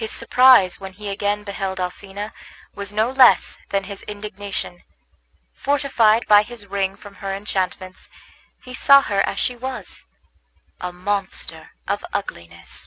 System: none